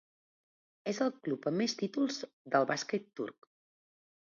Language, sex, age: Catalan, female, 40-49